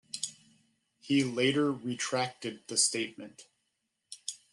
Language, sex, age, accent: English, male, 40-49, United States English